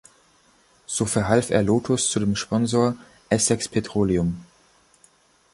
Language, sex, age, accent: German, male, under 19, Deutschland Deutsch